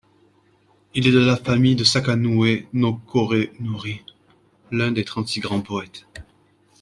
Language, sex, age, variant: French, male, 30-39, Français de métropole